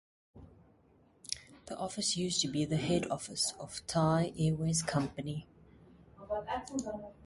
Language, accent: English, Southern African (South Africa, Zimbabwe, Namibia)